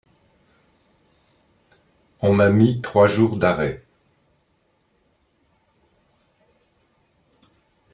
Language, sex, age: French, male, 60-69